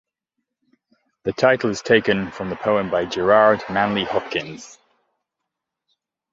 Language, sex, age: English, male, 30-39